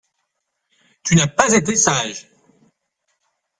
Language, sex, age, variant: French, male, 40-49, Français de métropole